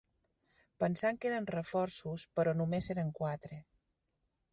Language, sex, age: Catalan, female, 50-59